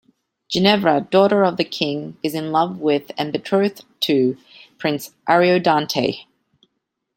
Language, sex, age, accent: English, female, 30-39, Australian English